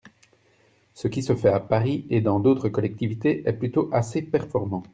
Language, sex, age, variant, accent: French, male, 30-39, Français d'Europe, Français de Belgique